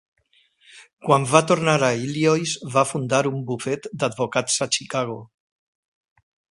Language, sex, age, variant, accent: Catalan, male, 50-59, Valencià central, valencià